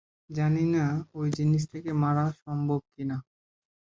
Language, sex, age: Bengali, male, 19-29